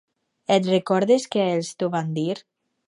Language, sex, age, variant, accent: Catalan, female, under 19, Alacantí, valencià